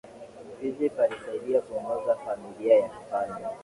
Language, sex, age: Swahili, male, 19-29